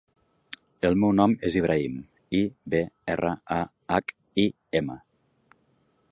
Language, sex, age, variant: Catalan, male, 40-49, Nord-Occidental